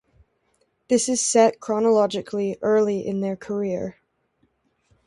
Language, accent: English, United States English